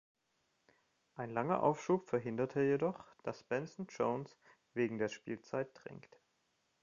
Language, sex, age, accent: German, male, 30-39, Deutschland Deutsch